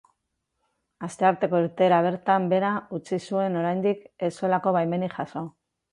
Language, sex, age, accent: Basque, female, 50-59, Mendebalekoa (Araba, Bizkaia, Gipuzkoako mendebaleko herri batzuk)